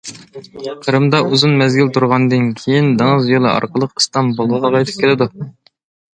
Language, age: Uyghur, 19-29